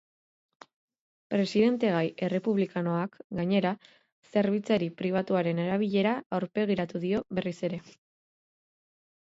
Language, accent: Basque, Erdialdekoa edo Nafarra (Gipuzkoa, Nafarroa)